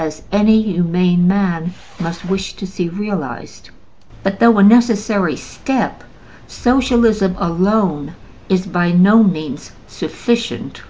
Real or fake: real